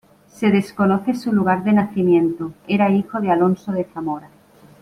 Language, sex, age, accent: Spanish, female, 50-59, España: Centro-Sur peninsular (Madrid, Toledo, Castilla-La Mancha)